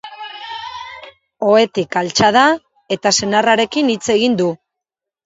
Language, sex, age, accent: Basque, female, 40-49, Erdialdekoa edo Nafarra (Gipuzkoa, Nafarroa)